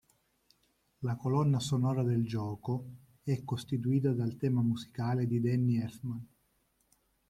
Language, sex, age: Italian, male, 30-39